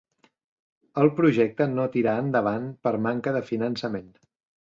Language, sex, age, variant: Catalan, male, 50-59, Central